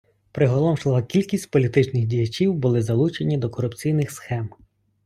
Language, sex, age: Ukrainian, male, 30-39